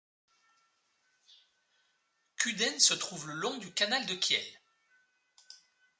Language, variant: French, Français de métropole